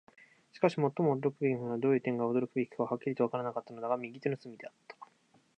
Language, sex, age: Japanese, male, 19-29